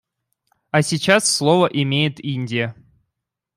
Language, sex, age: Russian, male, 19-29